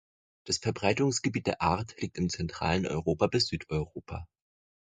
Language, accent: German, Deutschland Deutsch